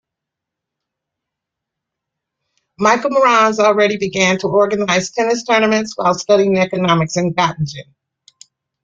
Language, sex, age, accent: English, female, 50-59, United States English